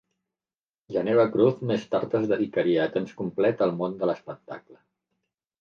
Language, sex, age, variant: Catalan, male, 50-59, Central